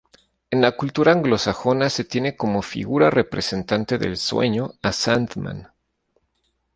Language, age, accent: Spanish, 30-39, México